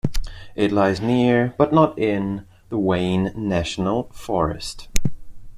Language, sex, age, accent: English, male, 19-29, United States English